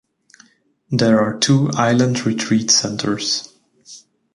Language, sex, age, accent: English, male, 19-29, England English